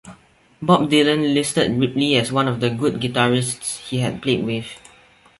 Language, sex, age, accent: English, male, under 19, Singaporean English